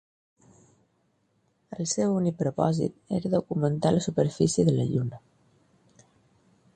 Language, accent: Catalan, mallorquí